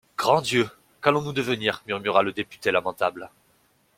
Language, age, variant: French, 30-39, Français de métropole